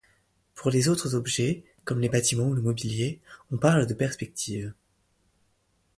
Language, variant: French, Français de métropole